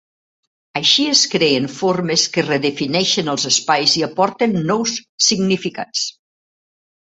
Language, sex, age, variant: Catalan, female, 60-69, Central